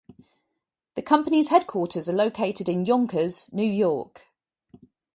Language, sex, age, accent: English, female, 19-29, England English